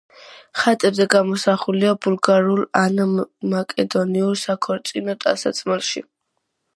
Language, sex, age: Georgian, female, 19-29